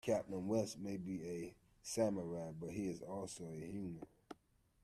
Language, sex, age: English, male, 50-59